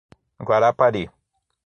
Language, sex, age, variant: Portuguese, male, 40-49, Portuguese (Brasil)